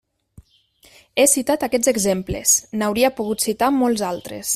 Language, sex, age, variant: Catalan, female, 19-29, Nord-Occidental